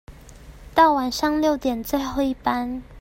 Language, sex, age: Chinese, female, 30-39